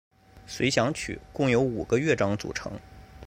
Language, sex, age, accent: Chinese, male, 30-39, 出生地：河南省